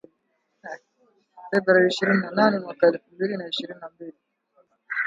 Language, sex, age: Swahili, male, 19-29